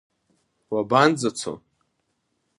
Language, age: Abkhazian, under 19